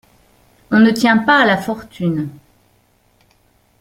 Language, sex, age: French, female, 40-49